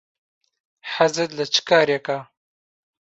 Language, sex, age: Central Kurdish, male, 19-29